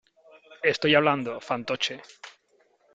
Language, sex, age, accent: Spanish, male, 40-49, España: Sur peninsular (Andalucia, Extremadura, Murcia)